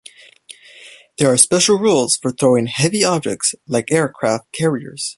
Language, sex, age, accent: English, male, 19-29, United States English